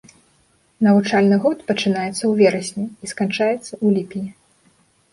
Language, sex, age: Belarusian, female, 19-29